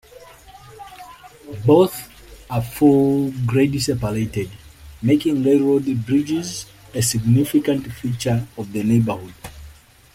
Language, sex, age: English, male, 19-29